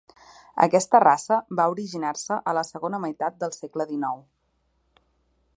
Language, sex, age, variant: Catalan, female, 30-39, Central